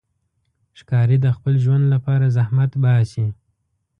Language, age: Pashto, 19-29